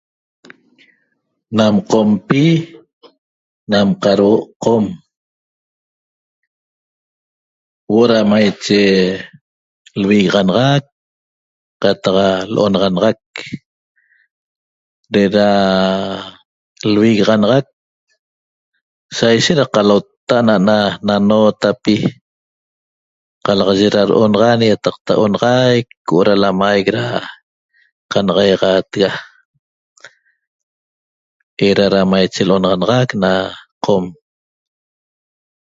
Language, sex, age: Toba, male, 60-69